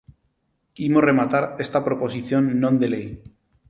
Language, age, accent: Galician, 30-39, Neofalante